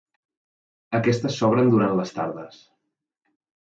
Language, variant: Catalan, Central